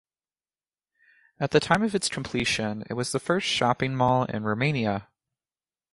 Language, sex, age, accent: English, male, 19-29, United States English